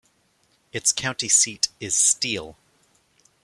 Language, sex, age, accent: English, male, 30-39, Canadian English